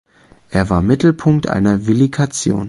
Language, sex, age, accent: German, male, 19-29, Deutschland Deutsch